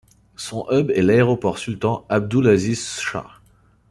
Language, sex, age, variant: French, male, 30-39, Français de métropole